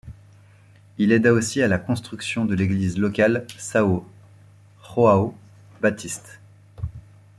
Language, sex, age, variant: French, male, 30-39, Français de métropole